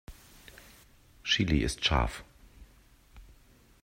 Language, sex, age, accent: German, male, 40-49, Deutschland Deutsch